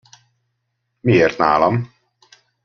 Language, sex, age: Hungarian, male, 50-59